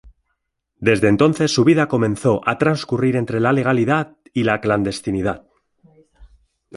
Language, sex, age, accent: Spanish, male, 40-49, España: Centro-Sur peninsular (Madrid, Toledo, Castilla-La Mancha)